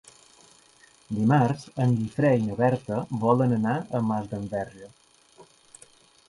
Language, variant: Catalan, Balear